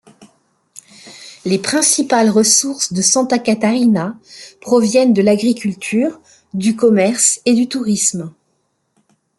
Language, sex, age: French, female, 50-59